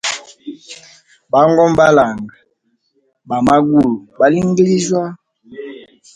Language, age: Hemba, 19-29